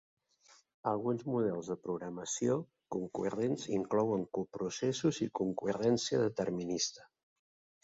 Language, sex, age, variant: Catalan, male, 50-59, Central